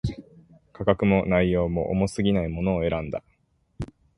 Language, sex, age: Japanese, male, 19-29